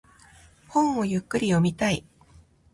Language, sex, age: Japanese, female, 30-39